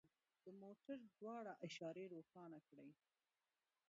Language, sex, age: Pashto, female, 19-29